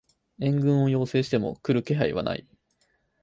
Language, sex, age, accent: Japanese, male, 19-29, 標準語